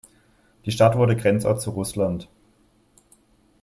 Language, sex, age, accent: German, male, 19-29, Deutschland Deutsch